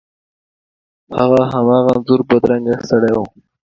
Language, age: Pashto, 19-29